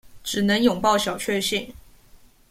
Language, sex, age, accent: Chinese, female, 19-29, 出生地：臺北市